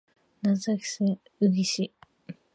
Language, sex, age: Japanese, female, 19-29